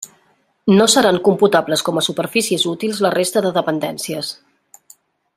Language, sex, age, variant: Catalan, female, 40-49, Central